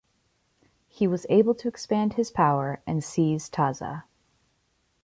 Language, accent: English, United States English